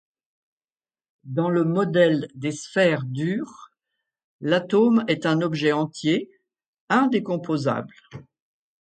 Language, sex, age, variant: French, female, 60-69, Français de métropole